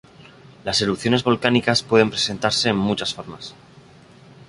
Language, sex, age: Spanish, male, 19-29